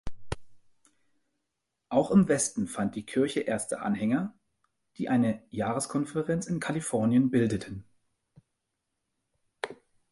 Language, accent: German, Deutschland Deutsch